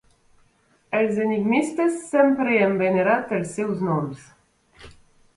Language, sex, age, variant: Catalan, male, 50-59, Septentrional